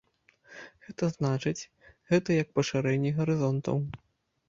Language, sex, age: Belarusian, male, 30-39